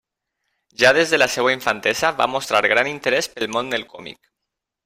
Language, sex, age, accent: Catalan, male, 40-49, valencià